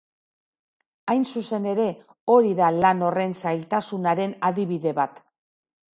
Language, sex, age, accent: Basque, female, 40-49, Mendebalekoa (Araba, Bizkaia, Gipuzkoako mendebaleko herri batzuk)